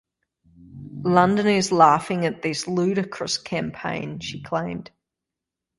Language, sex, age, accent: English, female, 40-49, Australian English